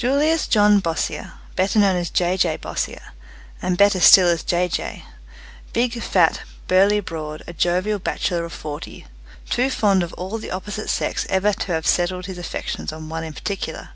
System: none